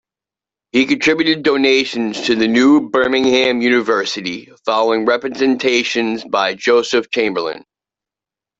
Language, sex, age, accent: English, male, 30-39, United States English